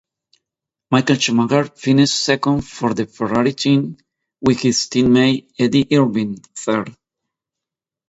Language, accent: English, Southern African (South Africa, Zimbabwe, Namibia)